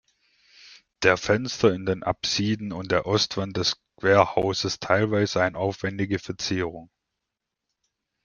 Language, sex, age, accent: German, male, 19-29, Deutschland Deutsch